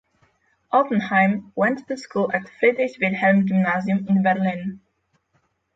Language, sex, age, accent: English, female, 19-29, Slavic; polish